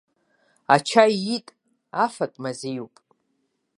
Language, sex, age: Abkhazian, female, 50-59